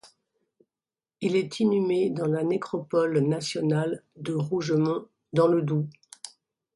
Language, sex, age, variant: French, female, 50-59, Français de métropole